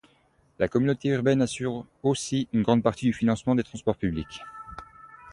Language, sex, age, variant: French, male, 19-29, Français de métropole